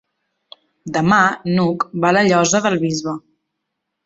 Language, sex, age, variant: Catalan, female, 19-29, Central